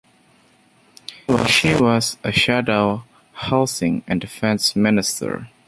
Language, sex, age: English, male, under 19